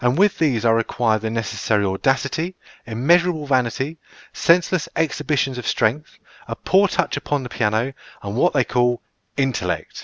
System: none